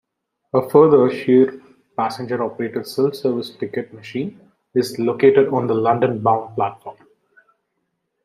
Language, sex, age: English, male, 30-39